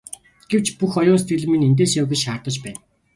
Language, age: Mongolian, 19-29